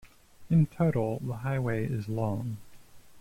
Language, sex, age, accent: English, male, 30-39, United States English